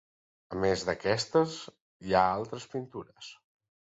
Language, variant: Catalan, Central